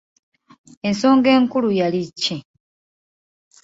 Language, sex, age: Ganda, female, 19-29